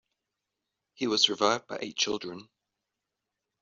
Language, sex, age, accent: English, male, 40-49, United States English